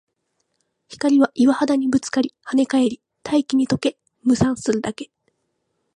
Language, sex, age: Japanese, female, 19-29